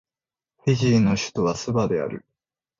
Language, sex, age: Japanese, male, 19-29